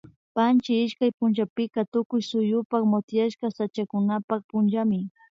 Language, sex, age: Imbabura Highland Quichua, female, 19-29